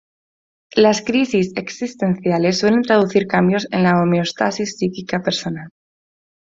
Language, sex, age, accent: Spanish, female, 19-29, España: Norte peninsular (Asturias, Castilla y León, Cantabria, País Vasco, Navarra, Aragón, La Rioja, Guadalajara, Cuenca)